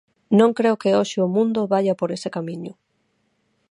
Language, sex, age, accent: Galician, female, 30-39, Normativo (estándar); Neofalante